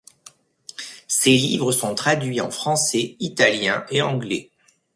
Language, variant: French, Français de métropole